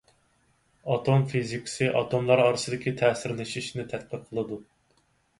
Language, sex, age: Uyghur, male, 30-39